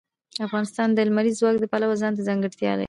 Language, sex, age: Pashto, female, 19-29